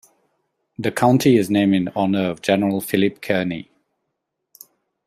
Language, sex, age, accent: English, male, 40-49, Malaysian English